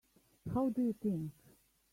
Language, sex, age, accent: English, female, 50-59, Australian English